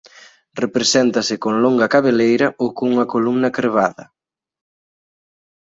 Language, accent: Galician, Atlántico (seseo e gheada)